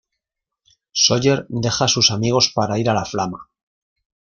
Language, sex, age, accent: Spanish, male, 50-59, España: Norte peninsular (Asturias, Castilla y León, Cantabria, País Vasco, Navarra, Aragón, La Rioja, Guadalajara, Cuenca)